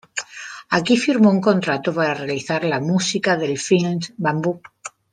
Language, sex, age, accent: Spanish, female, 40-49, España: Sur peninsular (Andalucia, Extremadura, Murcia)